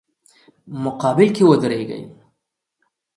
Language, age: Pashto, 30-39